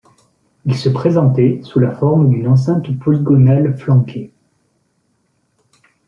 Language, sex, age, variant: French, male, 30-39, Français de métropole